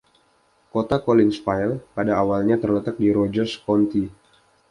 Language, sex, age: Indonesian, male, 19-29